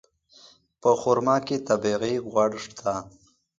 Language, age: Pashto, 19-29